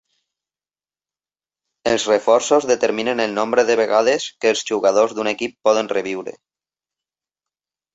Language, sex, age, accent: Catalan, male, 30-39, valencià